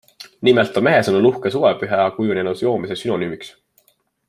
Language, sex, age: Estonian, male, 19-29